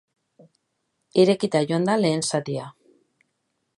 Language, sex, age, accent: Basque, female, 30-39, Mendebalekoa (Araba, Bizkaia, Gipuzkoako mendebaleko herri batzuk)